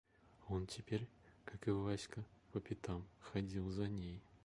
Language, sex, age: Russian, male, 30-39